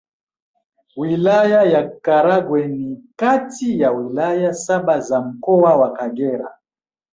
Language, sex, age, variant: Swahili, male, 40-49, Kiswahili cha Bara ya Tanzania